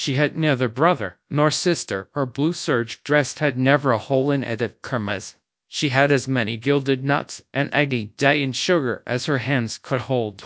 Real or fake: fake